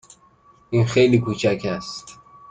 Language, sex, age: Persian, male, 19-29